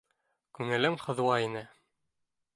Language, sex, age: Bashkir, male, 19-29